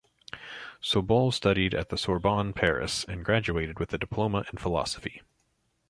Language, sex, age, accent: English, male, 30-39, United States English